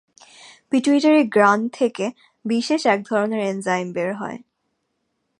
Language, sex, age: Bengali, female, 19-29